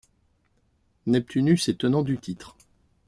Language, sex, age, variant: French, male, 50-59, Français de métropole